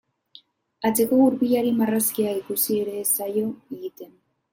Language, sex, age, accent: Basque, female, 19-29, Mendebalekoa (Araba, Bizkaia, Gipuzkoako mendebaleko herri batzuk)